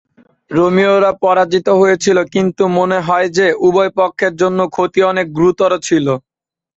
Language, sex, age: Bengali, male, 19-29